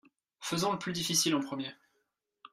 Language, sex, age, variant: French, male, 19-29, Français de métropole